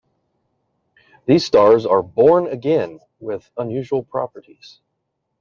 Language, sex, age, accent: English, male, 30-39, United States English